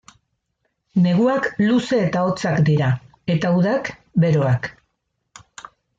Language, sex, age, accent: Basque, female, 60-69, Erdialdekoa edo Nafarra (Gipuzkoa, Nafarroa)